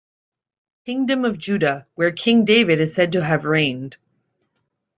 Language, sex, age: English, female, 30-39